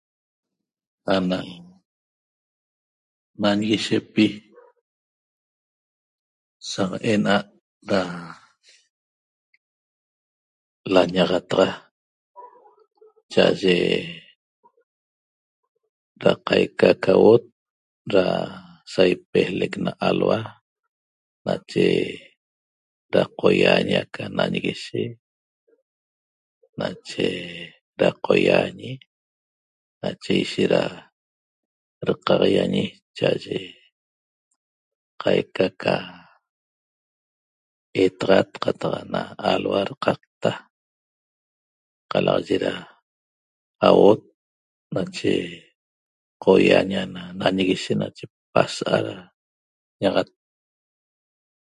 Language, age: Toba, 60-69